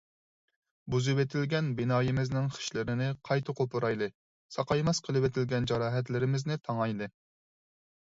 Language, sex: Uyghur, male